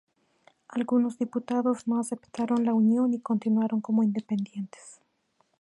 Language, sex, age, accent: Spanish, female, 30-39, México